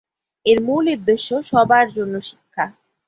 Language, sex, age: Bengali, female, 19-29